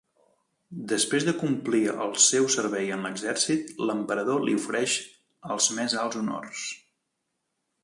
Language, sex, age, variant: Catalan, male, 30-39, Central